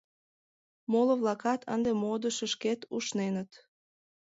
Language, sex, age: Mari, female, 19-29